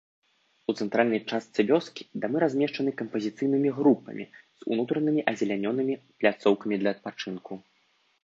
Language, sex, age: Belarusian, male, 19-29